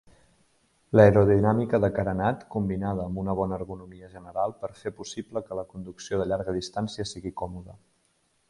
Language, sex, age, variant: Catalan, male, 19-29, Septentrional